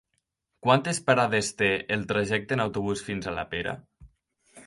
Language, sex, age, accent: Catalan, female, under 19, nord-occidental; valencià